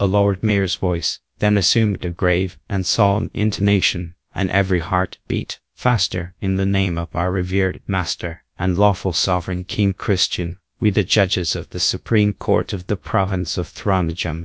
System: TTS, GradTTS